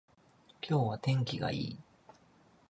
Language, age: Japanese, 30-39